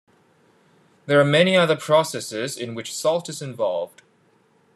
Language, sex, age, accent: English, male, 30-39, Hong Kong English